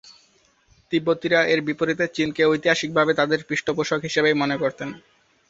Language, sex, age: Bengali, male, 19-29